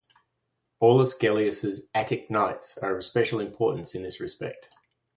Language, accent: English, Australian English